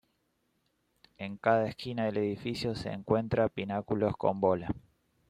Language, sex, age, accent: Spanish, male, 19-29, Rioplatense: Argentina, Uruguay, este de Bolivia, Paraguay